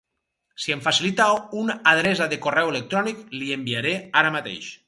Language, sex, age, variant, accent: Catalan, male, 50-59, Valencià meridional, valencià